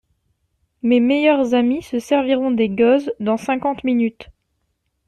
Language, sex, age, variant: French, female, 19-29, Français de métropole